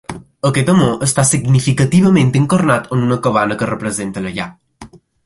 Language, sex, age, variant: Catalan, male, under 19, Balear